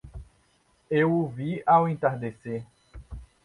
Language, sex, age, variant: Portuguese, male, 30-39, Portuguese (Brasil)